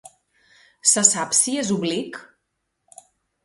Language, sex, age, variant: Catalan, female, 40-49, Central